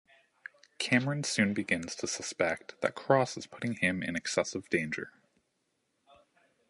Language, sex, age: English, male, 30-39